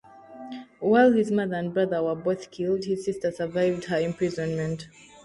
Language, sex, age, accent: English, female, 19-29, England English